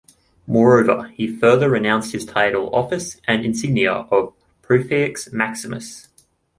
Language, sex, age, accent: English, male, 19-29, Australian English